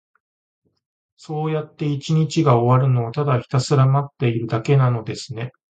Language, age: Japanese, 40-49